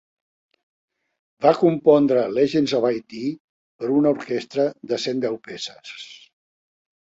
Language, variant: Catalan, Central